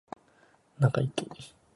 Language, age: Japanese, 19-29